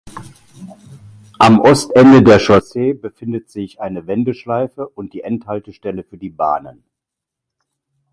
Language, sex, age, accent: German, male, 60-69, Deutschland Deutsch